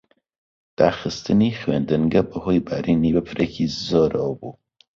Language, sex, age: Central Kurdish, male, under 19